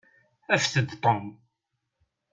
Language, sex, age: Kabyle, male, 60-69